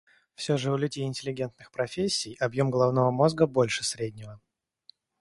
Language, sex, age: Russian, male, 19-29